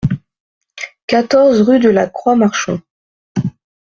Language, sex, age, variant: French, female, 19-29, Français de métropole